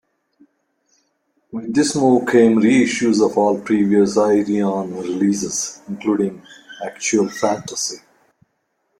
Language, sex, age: English, male, 60-69